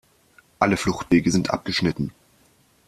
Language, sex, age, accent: German, male, under 19, Deutschland Deutsch